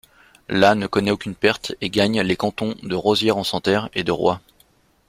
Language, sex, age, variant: French, male, 30-39, Français de métropole